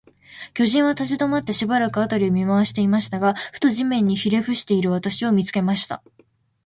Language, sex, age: Japanese, female, 19-29